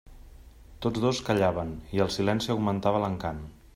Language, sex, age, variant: Catalan, male, 30-39, Central